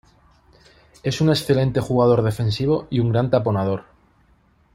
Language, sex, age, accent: Spanish, male, 30-39, España: Norte peninsular (Asturias, Castilla y León, Cantabria, País Vasco, Navarra, Aragón, La Rioja, Guadalajara, Cuenca)